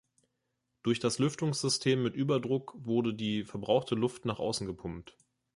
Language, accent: German, Deutschland Deutsch